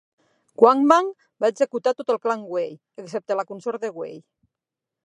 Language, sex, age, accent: Catalan, female, 40-49, central; nord-occidental